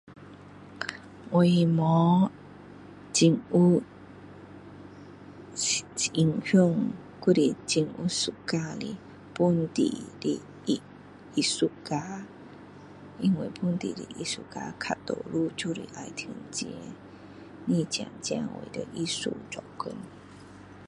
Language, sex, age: Min Dong Chinese, female, 40-49